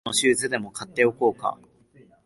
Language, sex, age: Japanese, male, 19-29